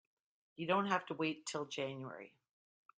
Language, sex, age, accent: English, female, 60-69, Canadian English